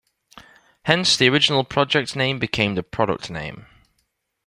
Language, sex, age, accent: English, male, 19-29, England English